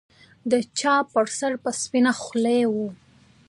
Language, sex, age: Pashto, female, 19-29